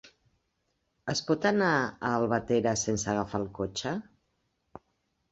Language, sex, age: Catalan, female, 60-69